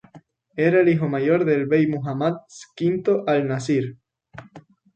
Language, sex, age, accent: Spanish, male, 19-29, España: Islas Canarias